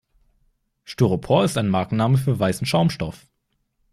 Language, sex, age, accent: German, male, under 19, Deutschland Deutsch